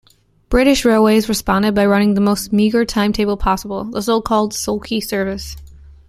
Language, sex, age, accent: English, female, 19-29, United States English